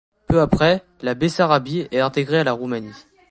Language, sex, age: French, male, 19-29